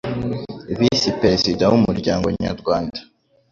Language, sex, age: Kinyarwanda, male, under 19